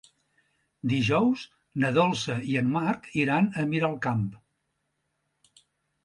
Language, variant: Catalan, Central